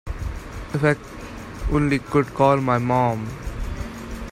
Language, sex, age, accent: English, male, 19-29, India and South Asia (India, Pakistan, Sri Lanka)